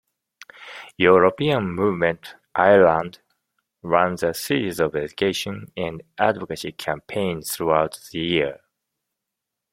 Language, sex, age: English, male, 50-59